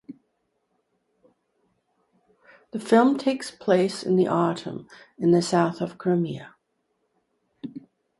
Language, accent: English, Canadian English